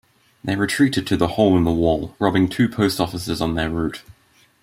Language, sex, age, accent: English, male, under 19, Australian English